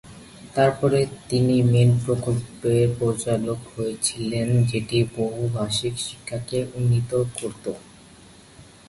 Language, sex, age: Bengali, male, under 19